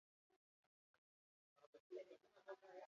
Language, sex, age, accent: Basque, female, 40-49, Mendebalekoa (Araba, Bizkaia, Gipuzkoako mendebaleko herri batzuk)